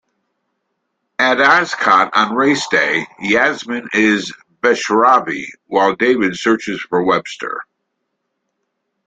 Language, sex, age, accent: English, male, 60-69, United States English